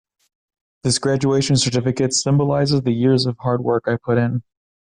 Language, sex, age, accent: English, male, 19-29, United States English